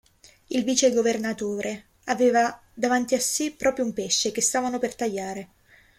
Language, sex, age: Italian, female, 19-29